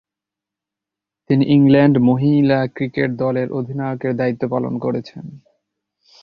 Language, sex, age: Bengali, male, 19-29